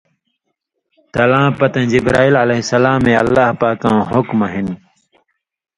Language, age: Indus Kohistani, 30-39